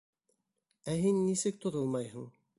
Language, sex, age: Bashkir, male, 40-49